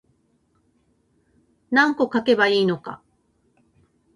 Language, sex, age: Japanese, female, 50-59